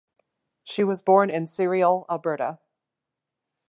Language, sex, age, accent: English, female, 30-39, United States English